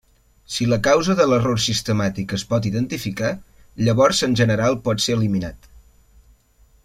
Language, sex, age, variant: Catalan, male, 19-29, Central